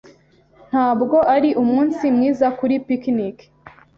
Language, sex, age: Kinyarwanda, female, 19-29